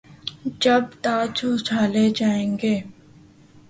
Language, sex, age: Urdu, female, 19-29